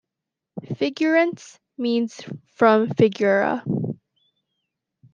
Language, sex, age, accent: English, female, under 19, United States English